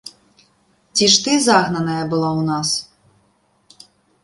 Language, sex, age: Belarusian, female, 19-29